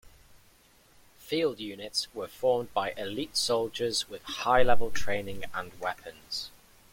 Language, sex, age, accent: English, male, 19-29, England English